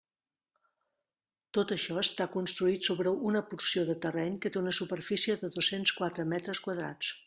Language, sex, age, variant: Catalan, female, 40-49, Central